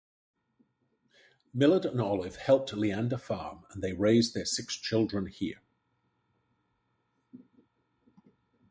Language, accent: English, England English